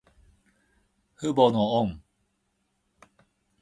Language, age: Japanese, 50-59